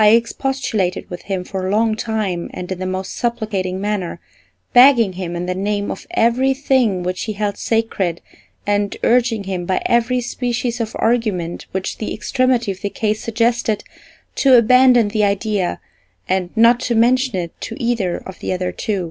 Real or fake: real